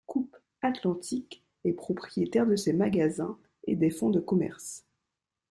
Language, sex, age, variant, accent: French, female, 19-29, Français des départements et régions d'outre-mer, Français de Guadeloupe